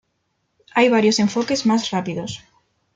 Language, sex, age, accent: Spanish, female, 19-29, España: Centro-Sur peninsular (Madrid, Toledo, Castilla-La Mancha)